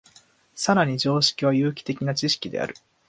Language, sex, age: Japanese, male, 19-29